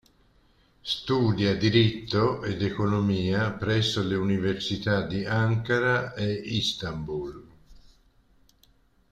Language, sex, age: Italian, male, 60-69